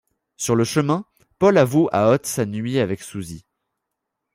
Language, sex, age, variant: French, male, under 19, Français de métropole